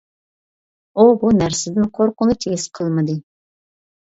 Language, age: Uyghur, under 19